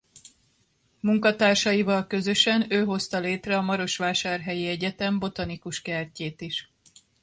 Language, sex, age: Hungarian, male, under 19